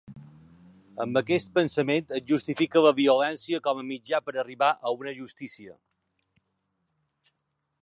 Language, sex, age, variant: Catalan, male, 40-49, Balear